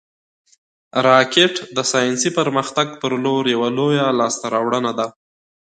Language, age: Pashto, 19-29